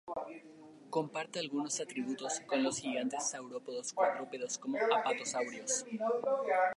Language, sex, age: Spanish, male, under 19